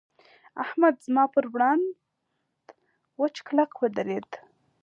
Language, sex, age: Pashto, female, 19-29